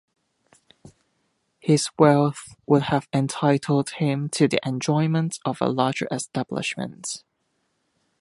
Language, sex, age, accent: English, male, 30-39, England English